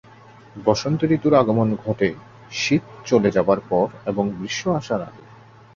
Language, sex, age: Bengali, male, 19-29